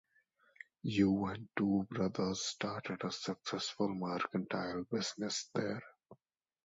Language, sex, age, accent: English, male, 19-29, India and South Asia (India, Pakistan, Sri Lanka)